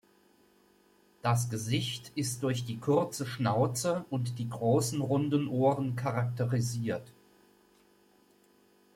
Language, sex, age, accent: German, male, 50-59, Deutschland Deutsch